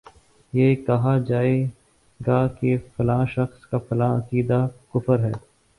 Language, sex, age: Urdu, male, 19-29